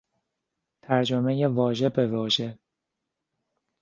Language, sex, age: Persian, male, 30-39